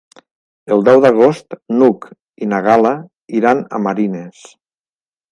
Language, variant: Catalan, Nord-Occidental